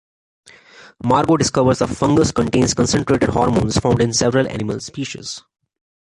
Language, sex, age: English, male, 30-39